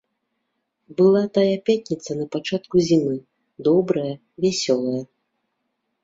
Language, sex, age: Belarusian, female, 40-49